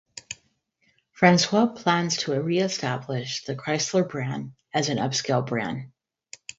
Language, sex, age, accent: English, female, 50-59, United States English; Midwestern